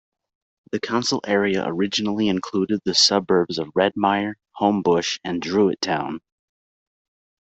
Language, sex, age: English, male, 30-39